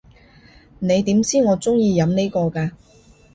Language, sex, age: Cantonese, female, 30-39